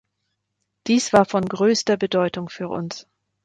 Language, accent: German, Deutschland Deutsch